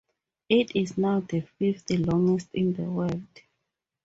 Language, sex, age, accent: English, female, 30-39, Southern African (South Africa, Zimbabwe, Namibia)